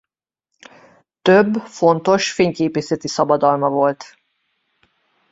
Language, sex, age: Hungarian, female, 40-49